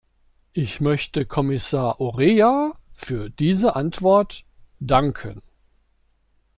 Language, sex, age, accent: German, male, 50-59, Deutschland Deutsch